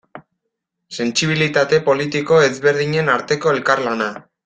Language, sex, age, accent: Basque, male, under 19, Erdialdekoa edo Nafarra (Gipuzkoa, Nafarroa)